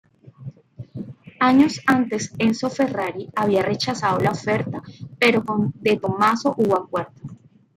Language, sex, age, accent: Spanish, female, 30-39, Caribe: Cuba, Venezuela, Puerto Rico, República Dominicana, Panamá, Colombia caribeña, México caribeño, Costa del golfo de México